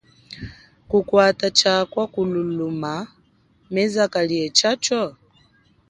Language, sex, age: Chokwe, female, 19-29